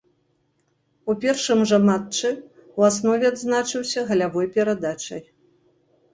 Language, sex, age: Belarusian, female, 50-59